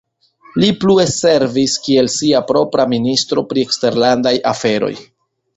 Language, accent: Esperanto, Internacia